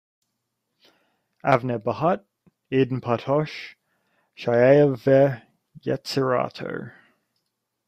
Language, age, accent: English, 19-29, Australian English